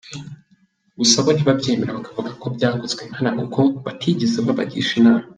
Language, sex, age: Kinyarwanda, male, 19-29